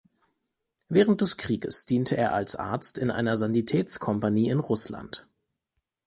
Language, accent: German, Deutschland Deutsch